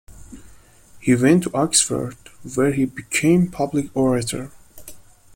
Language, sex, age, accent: English, male, 19-29, United States English